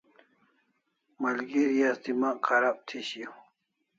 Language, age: Kalasha, 40-49